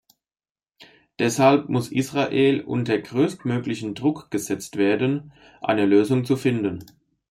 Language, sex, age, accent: German, male, 30-39, Deutschland Deutsch